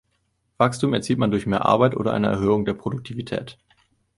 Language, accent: German, Deutschland Deutsch